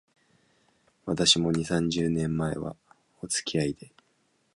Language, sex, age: Japanese, male, 19-29